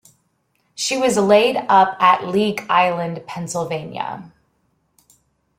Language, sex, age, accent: English, female, 30-39, United States English